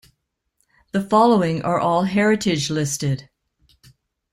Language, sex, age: English, female, 60-69